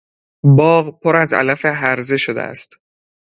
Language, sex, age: Persian, male, 19-29